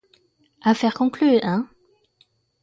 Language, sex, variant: French, female, Français de métropole